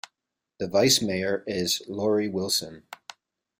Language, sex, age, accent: English, male, 30-39, United States English